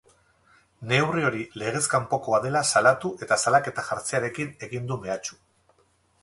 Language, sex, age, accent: Basque, male, 50-59, Erdialdekoa edo Nafarra (Gipuzkoa, Nafarroa)